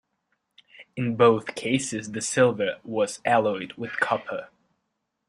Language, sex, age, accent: English, male, 19-29, United States English